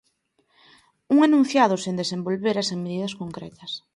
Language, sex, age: Galician, female, 19-29